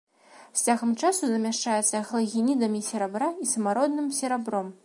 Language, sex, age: Belarusian, female, 19-29